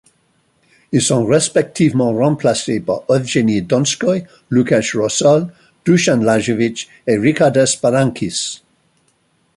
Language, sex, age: French, male, 60-69